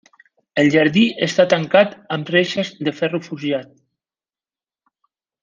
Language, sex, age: Catalan, male, 50-59